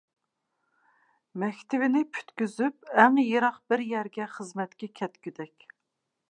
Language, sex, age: Uyghur, female, 40-49